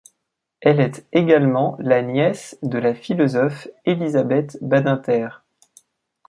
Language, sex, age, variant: French, male, 19-29, Français de métropole